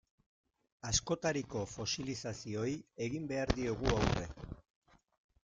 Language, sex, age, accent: Basque, male, 50-59, Erdialdekoa edo Nafarra (Gipuzkoa, Nafarroa)